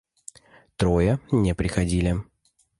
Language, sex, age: Russian, male, 19-29